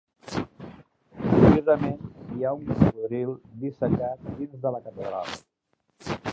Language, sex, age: Catalan, male, 60-69